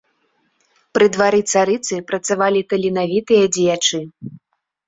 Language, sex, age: Belarusian, female, 19-29